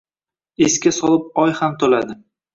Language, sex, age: Uzbek, male, 19-29